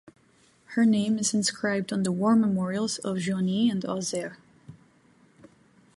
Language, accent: English, United States English